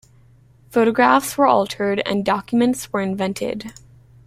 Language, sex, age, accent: English, female, under 19, United States English